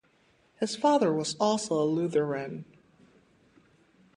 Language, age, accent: English, 19-29, United States English